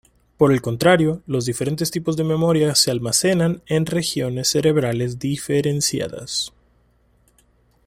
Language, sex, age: Spanish, male, 30-39